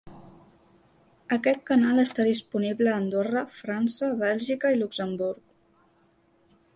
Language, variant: Catalan, Central